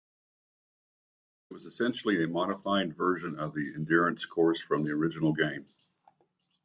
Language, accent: English, United States English